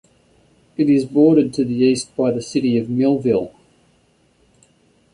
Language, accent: English, Australian English